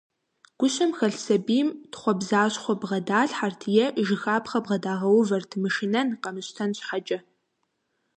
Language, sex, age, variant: Kabardian, female, 19-29, Адыгэбзэ (Къэбэрдей, Кирил, псоми зэдай)